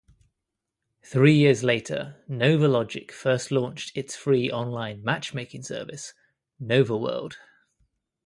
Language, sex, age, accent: English, male, 30-39, England English